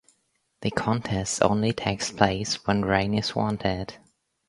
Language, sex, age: English, female, under 19